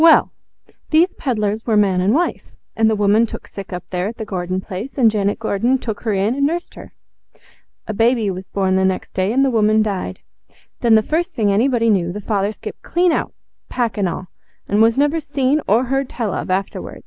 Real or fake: real